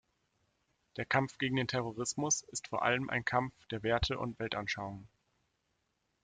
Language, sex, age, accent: German, male, 30-39, Deutschland Deutsch